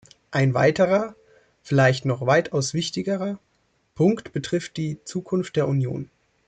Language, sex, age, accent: German, male, 19-29, Deutschland Deutsch